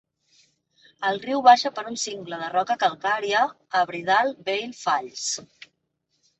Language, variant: Catalan, Central